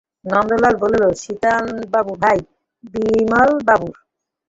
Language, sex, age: Bengali, female, 50-59